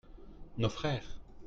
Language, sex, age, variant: French, male, 30-39, Français de métropole